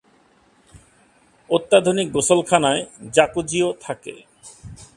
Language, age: Bengali, 40-49